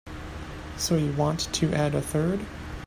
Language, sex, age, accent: English, male, 30-39, United States English